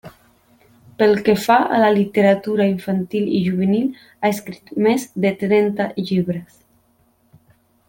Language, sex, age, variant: Catalan, male, 19-29, Central